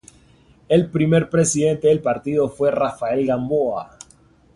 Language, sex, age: Spanish, male, 19-29